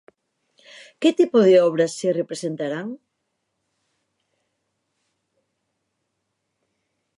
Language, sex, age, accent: Galician, female, 30-39, Normativo (estándar)